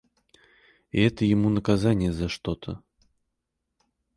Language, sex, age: Russian, male, 30-39